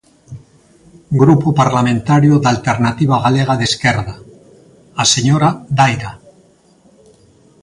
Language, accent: Galician, Normativo (estándar)